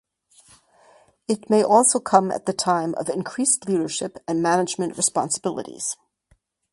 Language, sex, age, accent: English, female, 60-69, United States English